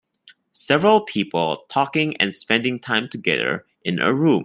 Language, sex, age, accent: English, male, 19-29, Malaysian English